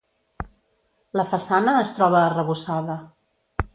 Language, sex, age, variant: Catalan, female, 50-59, Central